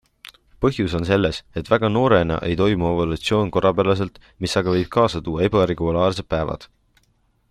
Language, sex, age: Estonian, male, 19-29